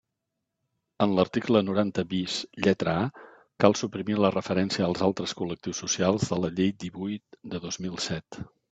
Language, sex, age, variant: Catalan, male, 50-59, Central